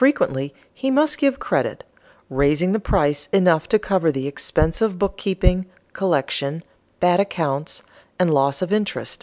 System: none